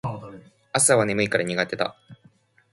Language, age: Japanese, 19-29